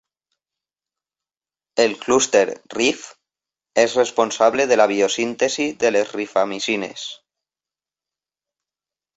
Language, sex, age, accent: Catalan, male, 30-39, valencià